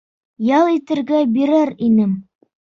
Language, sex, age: Bashkir, male, under 19